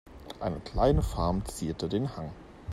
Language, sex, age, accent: German, male, 40-49, Deutschland Deutsch